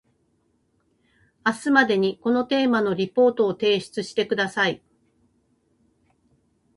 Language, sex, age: Japanese, female, 50-59